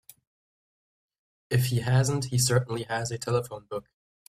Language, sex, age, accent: English, male, under 19, United States English